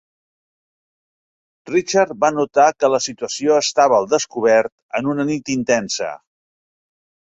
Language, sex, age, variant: Catalan, male, 60-69, Central